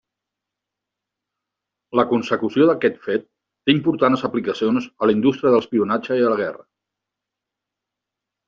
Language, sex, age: Catalan, male, 40-49